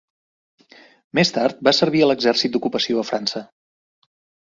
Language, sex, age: Catalan, male, 40-49